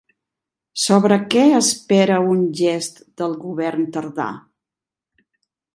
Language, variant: Catalan, Central